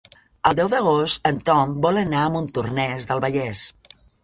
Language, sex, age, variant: Catalan, female, 50-59, Central